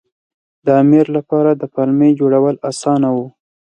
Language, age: Pashto, 19-29